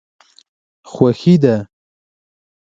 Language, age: Pashto, 19-29